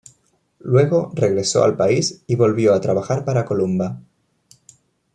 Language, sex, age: Spanish, male, 19-29